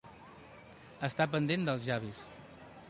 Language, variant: Catalan, Central